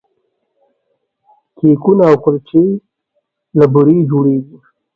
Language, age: Pashto, 40-49